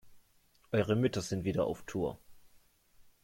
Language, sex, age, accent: German, male, 19-29, Deutschland Deutsch